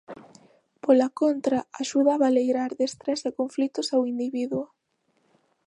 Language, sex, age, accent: Galician, female, 19-29, Atlántico (seseo e gheada)